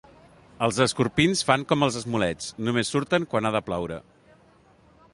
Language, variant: Catalan, Central